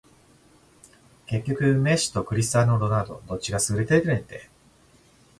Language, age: Japanese, 30-39